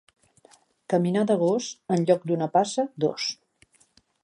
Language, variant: Catalan, Central